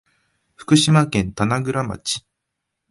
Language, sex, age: Japanese, male, 19-29